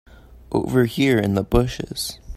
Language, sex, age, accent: English, male, under 19, United States English